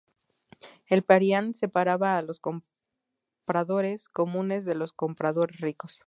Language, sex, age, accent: Spanish, female, 19-29, México